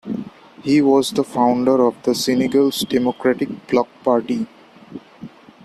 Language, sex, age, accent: English, male, 19-29, India and South Asia (India, Pakistan, Sri Lanka)